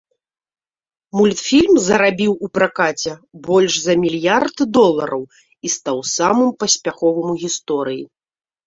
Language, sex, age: Belarusian, female, 30-39